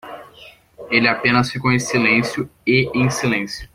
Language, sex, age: Portuguese, male, under 19